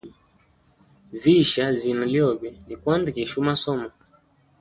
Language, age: Hemba, 19-29